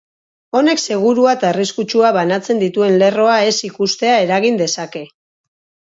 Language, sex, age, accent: Basque, female, 40-49, Mendebalekoa (Araba, Bizkaia, Gipuzkoako mendebaleko herri batzuk)